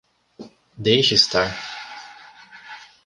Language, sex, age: Portuguese, male, 19-29